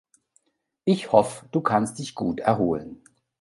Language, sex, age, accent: German, male, 40-49, Deutschland Deutsch